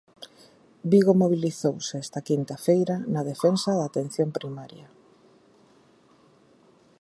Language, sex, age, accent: Galician, female, 50-59, Central (gheada)